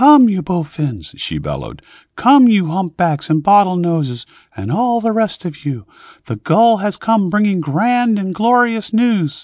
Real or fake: real